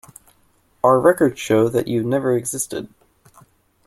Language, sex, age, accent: English, male, 19-29, United States English